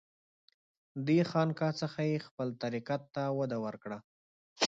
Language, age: Pashto, 30-39